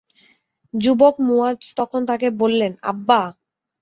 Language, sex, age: Bengali, female, 19-29